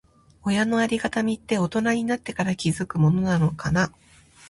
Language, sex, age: Japanese, female, 30-39